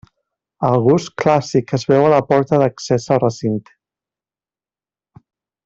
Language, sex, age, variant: Catalan, male, 40-49, Central